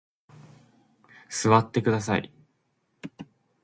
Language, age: Japanese, under 19